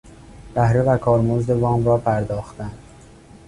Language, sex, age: Persian, male, 19-29